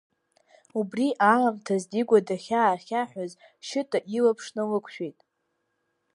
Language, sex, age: Abkhazian, female, under 19